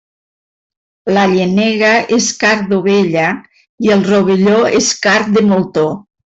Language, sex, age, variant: Catalan, female, 50-59, Nord-Occidental